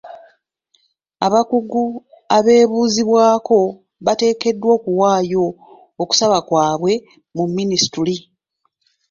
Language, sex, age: Ganda, female, 30-39